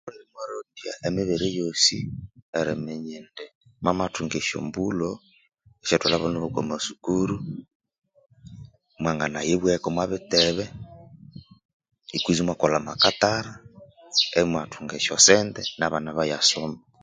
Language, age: Konzo, 30-39